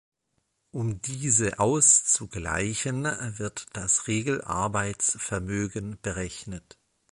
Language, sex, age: German, male, 40-49